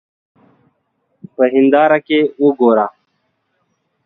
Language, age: Pashto, 30-39